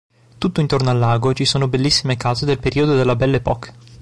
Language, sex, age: Italian, male, 19-29